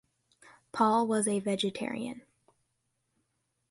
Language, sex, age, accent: English, female, under 19, United States English